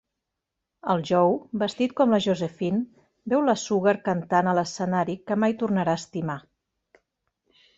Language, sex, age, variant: Catalan, female, 40-49, Central